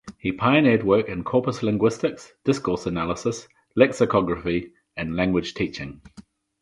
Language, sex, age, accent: English, male, 50-59, New Zealand English